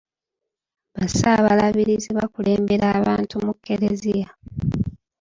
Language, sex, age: Ganda, female, 30-39